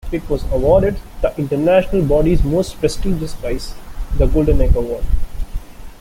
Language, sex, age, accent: English, male, 19-29, India and South Asia (India, Pakistan, Sri Lanka)